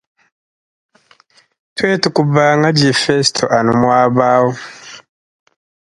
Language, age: Luba-Lulua, 30-39